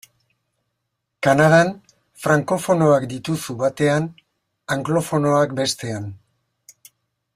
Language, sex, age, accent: Basque, male, 60-69, Mendebalekoa (Araba, Bizkaia, Gipuzkoako mendebaleko herri batzuk)